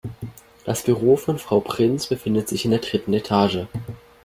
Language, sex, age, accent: German, male, under 19, Deutschland Deutsch